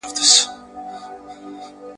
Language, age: Pashto, 30-39